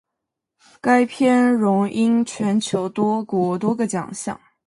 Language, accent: Chinese, 出生地：江苏省